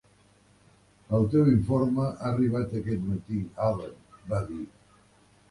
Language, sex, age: Catalan, male, 70-79